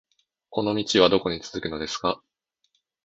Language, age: Japanese, under 19